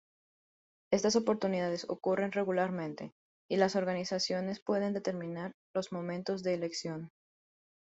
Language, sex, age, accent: Spanish, female, 19-29, Andino-Pacífico: Colombia, Perú, Ecuador, oeste de Bolivia y Venezuela andina